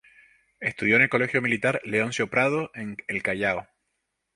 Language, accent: Spanish, España: Islas Canarias